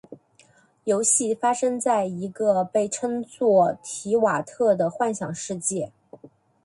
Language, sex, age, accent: Chinese, female, 30-39, 出生地：福建省